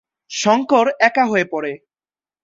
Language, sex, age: Bengali, male, 19-29